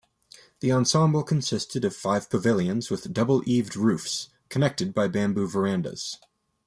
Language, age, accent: English, 19-29, United States English